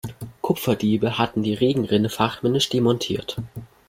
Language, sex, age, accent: German, male, under 19, Deutschland Deutsch